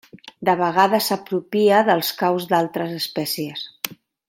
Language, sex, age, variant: Catalan, female, 50-59, Central